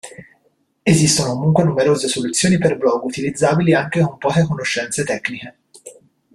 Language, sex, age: Italian, male, under 19